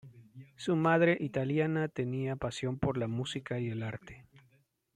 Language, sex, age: Spanish, male, 30-39